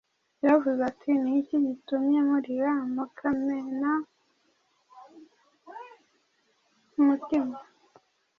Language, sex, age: Kinyarwanda, female, 30-39